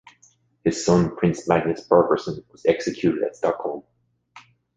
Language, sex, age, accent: English, male, 30-39, Irish English